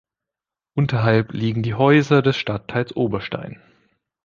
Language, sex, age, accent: German, male, 30-39, Deutschland Deutsch